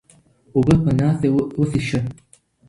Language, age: Pashto, under 19